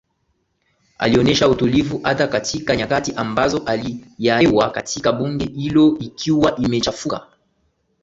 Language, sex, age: Swahili, male, 19-29